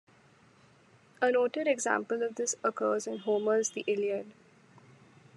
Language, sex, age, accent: English, female, 19-29, India and South Asia (India, Pakistan, Sri Lanka)